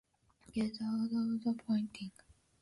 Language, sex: English, female